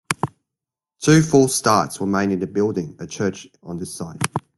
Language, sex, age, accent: English, male, 19-29, Australian English